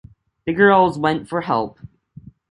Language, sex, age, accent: English, male, under 19, United States English